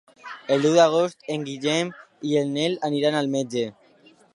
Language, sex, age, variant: Catalan, male, under 19, Alacantí